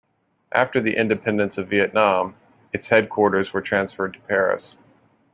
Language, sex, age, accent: English, male, 30-39, United States English